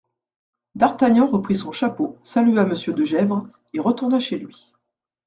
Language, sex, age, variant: French, female, 40-49, Français de métropole